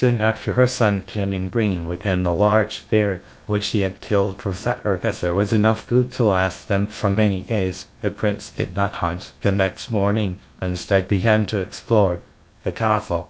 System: TTS, GlowTTS